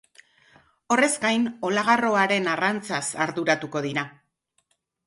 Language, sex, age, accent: Basque, female, 60-69, Mendebalekoa (Araba, Bizkaia, Gipuzkoako mendebaleko herri batzuk)